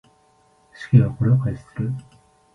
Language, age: Japanese, 19-29